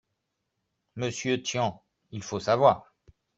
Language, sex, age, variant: French, male, 40-49, Français de métropole